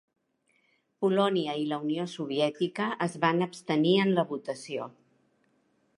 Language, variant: Catalan, Central